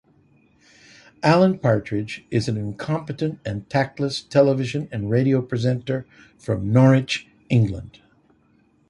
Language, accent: English, United States English